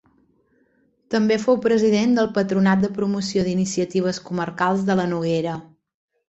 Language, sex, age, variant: Catalan, female, 40-49, Balear